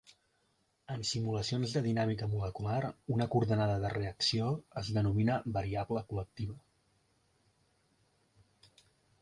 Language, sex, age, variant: Catalan, male, 30-39, Central